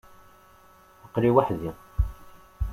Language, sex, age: Kabyle, male, 19-29